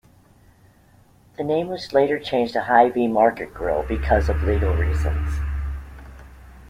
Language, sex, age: English, female, 50-59